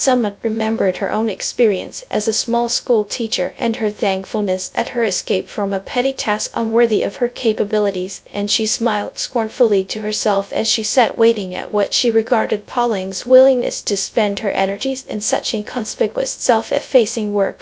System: TTS, GradTTS